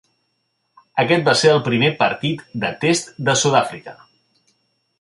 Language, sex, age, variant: Catalan, male, 40-49, Central